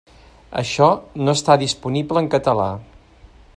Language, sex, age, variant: Catalan, male, 40-49, Central